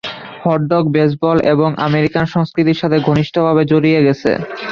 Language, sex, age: Bengali, male, under 19